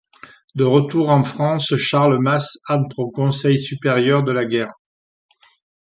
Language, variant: French, Français de métropole